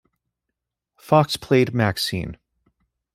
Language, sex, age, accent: English, male, 40-49, United States English